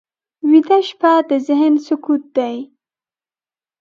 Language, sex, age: Pashto, female, 19-29